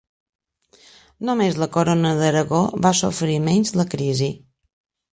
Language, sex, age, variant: Catalan, female, 50-59, Balear